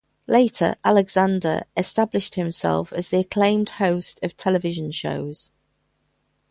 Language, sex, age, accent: English, female, 50-59, England English